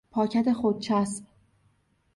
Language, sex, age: Persian, female, 30-39